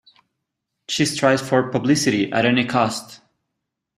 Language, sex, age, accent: English, male, 30-39, United States English